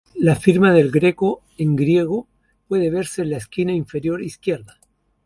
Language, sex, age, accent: Spanish, male, 60-69, Chileno: Chile, Cuyo